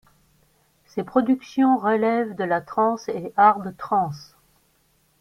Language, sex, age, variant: French, female, 40-49, Français de métropole